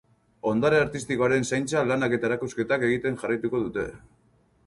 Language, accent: Basque, Mendebalekoa (Araba, Bizkaia, Gipuzkoako mendebaleko herri batzuk)